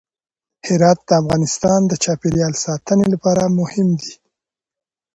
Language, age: Pashto, 19-29